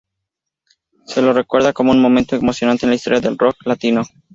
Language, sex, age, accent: Spanish, male, 19-29, México